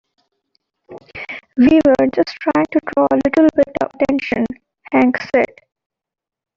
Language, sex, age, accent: English, female, 19-29, India and South Asia (India, Pakistan, Sri Lanka)